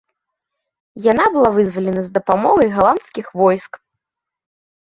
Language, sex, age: Belarusian, female, 19-29